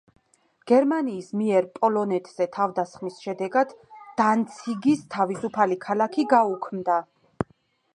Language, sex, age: Georgian, female, 30-39